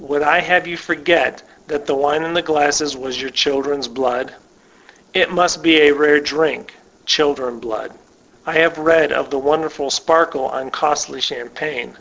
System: none